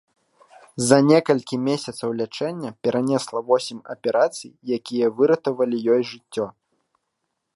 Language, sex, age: Belarusian, male, 19-29